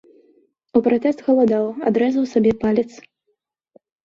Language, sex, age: Belarusian, female, 19-29